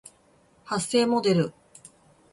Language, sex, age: Japanese, female, 30-39